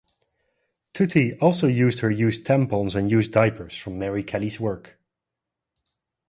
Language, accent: English, Dutch